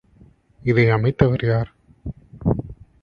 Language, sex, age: Tamil, male, 30-39